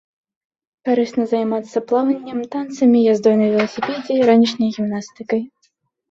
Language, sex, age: Belarusian, female, 19-29